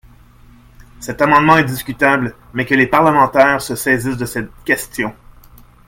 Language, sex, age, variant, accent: French, male, 40-49, Français d'Amérique du Nord, Français du Canada